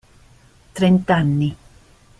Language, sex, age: Italian, female, 50-59